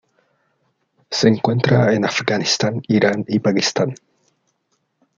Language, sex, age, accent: Spanish, male, 19-29, Chileno: Chile, Cuyo